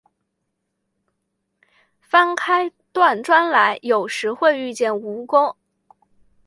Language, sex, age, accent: Chinese, female, 19-29, 出生地：湖北省